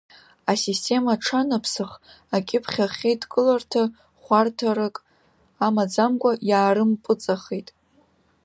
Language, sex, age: Abkhazian, female, under 19